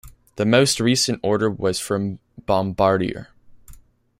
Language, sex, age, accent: English, male, under 19, United States English